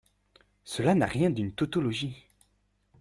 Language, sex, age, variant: French, male, under 19, Français de métropole